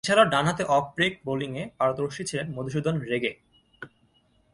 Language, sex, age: Bengali, male, 19-29